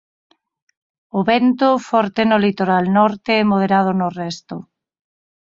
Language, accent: Galician, Normativo (estándar)